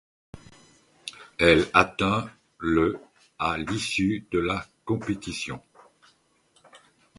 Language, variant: French, Français de métropole